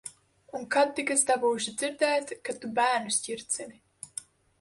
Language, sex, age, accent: Latvian, female, 19-29, Riga